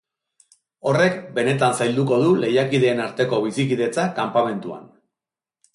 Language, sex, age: Basque, male, 40-49